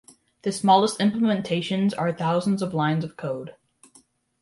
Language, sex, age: English, male, under 19